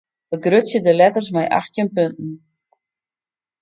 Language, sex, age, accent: Western Frisian, female, 40-49, Wâldfrysk